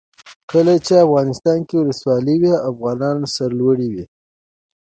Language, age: Pashto, 30-39